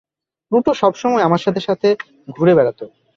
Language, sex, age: Bengali, male, 19-29